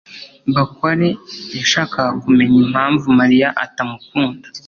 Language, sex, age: Kinyarwanda, male, under 19